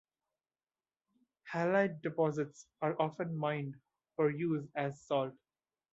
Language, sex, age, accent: English, male, 19-29, India and South Asia (India, Pakistan, Sri Lanka)